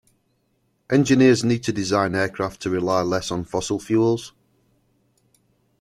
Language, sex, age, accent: English, male, 40-49, England English